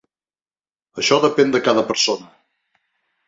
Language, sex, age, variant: Catalan, male, 50-59, Nord-Occidental